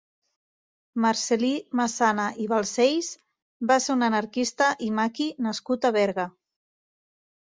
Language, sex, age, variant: Catalan, female, 30-39, Nord-Occidental